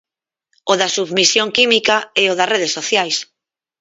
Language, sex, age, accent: Galician, female, 30-39, Normativo (estándar)